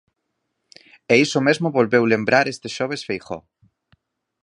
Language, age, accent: Galician, 30-39, Normativo (estándar)